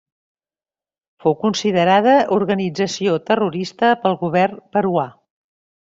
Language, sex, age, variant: Catalan, female, 60-69, Central